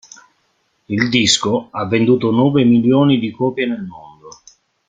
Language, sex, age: Italian, male, 50-59